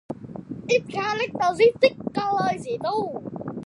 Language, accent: English, Filipino